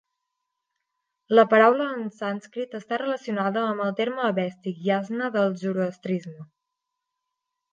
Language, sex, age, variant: Catalan, female, 19-29, Central